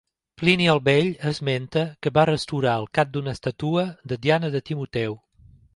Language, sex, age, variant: Catalan, male, 40-49, Septentrional